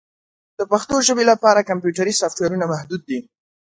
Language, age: Pashto, under 19